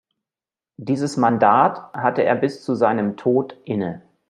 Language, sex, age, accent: German, male, 40-49, Deutschland Deutsch